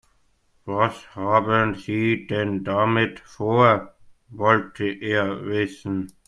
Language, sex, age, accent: German, male, 19-29, Deutschland Deutsch